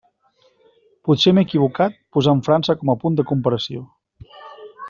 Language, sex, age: Catalan, male, 40-49